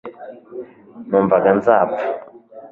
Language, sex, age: Kinyarwanda, male, 19-29